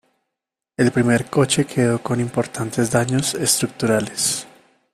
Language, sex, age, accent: Spanish, male, 19-29, Andino-Pacífico: Colombia, Perú, Ecuador, oeste de Bolivia y Venezuela andina